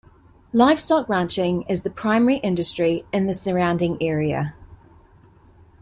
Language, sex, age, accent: English, female, 30-39, New Zealand English